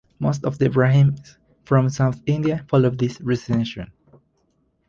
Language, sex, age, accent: English, male, under 19, United States English